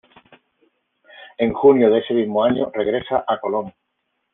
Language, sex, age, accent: Spanish, male, 50-59, España: Sur peninsular (Andalucia, Extremadura, Murcia)